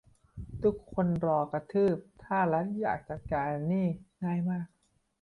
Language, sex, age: Thai, male, 19-29